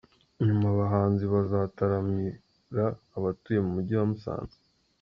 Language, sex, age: Kinyarwanda, male, under 19